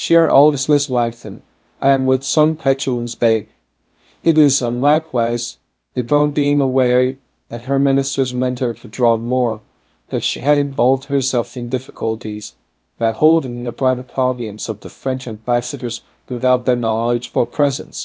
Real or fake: fake